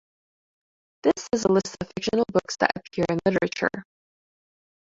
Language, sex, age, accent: English, female, 19-29, United States English